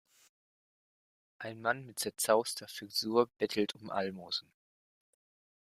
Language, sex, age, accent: German, male, 19-29, Deutschland Deutsch